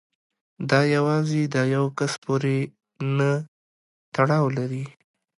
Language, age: Pashto, 19-29